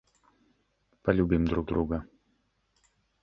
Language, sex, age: Russian, male, 30-39